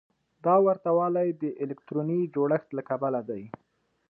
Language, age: Pashto, 19-29